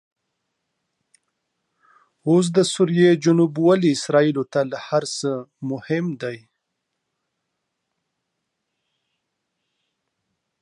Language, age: Pashto, 19-29